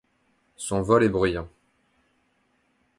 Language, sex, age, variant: French, male, 19-29, Français de métropole